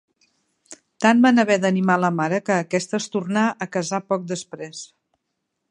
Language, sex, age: Catalan, female, 50-59